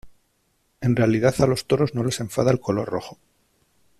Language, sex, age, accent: Spanish, male, 30-39, España: Norte peninsular (Asturias, Castilla y León, Cantabria, País Vasco, Navarra, Aragón, La Rioja, Guadalajara, Cuenca)